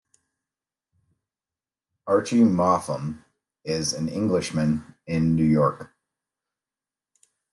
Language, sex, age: English, male, 40-49